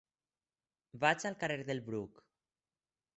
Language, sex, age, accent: Catalan, male, 19-29, valencià